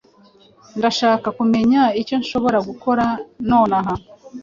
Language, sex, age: Kinyarwanda, female, 19-29